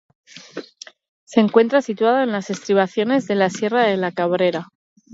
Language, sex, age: Spanish, female, 40-49